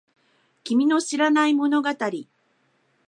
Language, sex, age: Japanese, female, 50-59